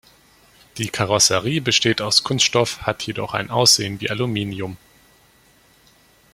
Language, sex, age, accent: German, male, 19-29, Deutschland Deutsch